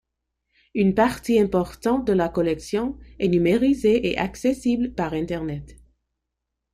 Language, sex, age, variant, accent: French, female, 30-39, Français d'Amérique du Nord, Français des États-Unis